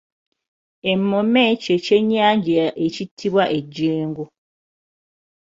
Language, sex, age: Ganda, female, 30-39